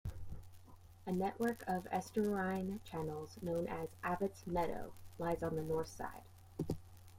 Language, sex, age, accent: English, female, 30-39, United States English